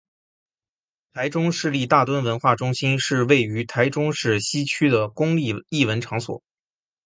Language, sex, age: Chinese, male, 19-29